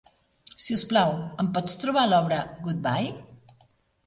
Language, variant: Catalan, Central